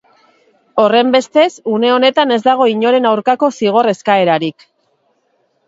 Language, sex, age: Basque, female, 40-49